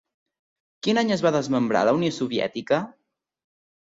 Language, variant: Catalan, Central